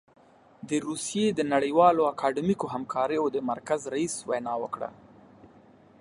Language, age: Pashto, 30-39